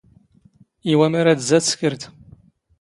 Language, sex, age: Standard Moroccan Tamazight, male, 30-39